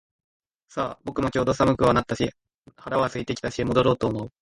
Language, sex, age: Japanese, male, 19-29